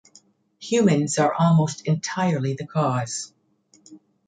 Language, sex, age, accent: English, female, 60-69, Canadian English